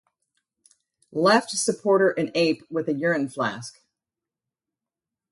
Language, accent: English, United States English